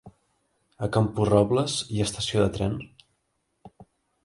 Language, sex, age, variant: Catalan, male, 19-29, Central